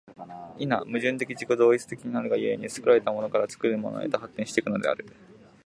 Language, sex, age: Japanese, male, 19-29